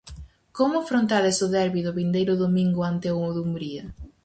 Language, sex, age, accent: Galician, female, under 19, Central (gheada)